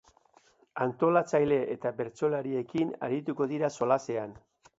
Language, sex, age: Basque, male, 60-69